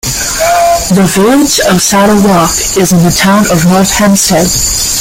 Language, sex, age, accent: English, female, 30-39, Canadian English